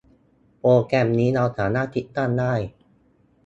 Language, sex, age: Thai, male, 19-29